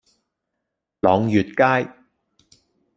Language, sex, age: Cantonese, male, 30-39